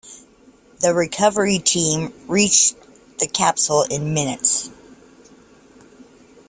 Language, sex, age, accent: English, female, 50-59, United States English